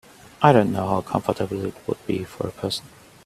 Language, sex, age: English, male, 40-49